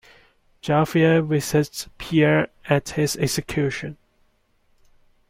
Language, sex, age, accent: English, male, 30-39, Hong Kong English